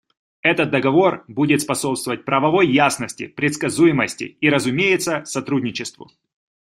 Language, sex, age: Russian, male, 30-39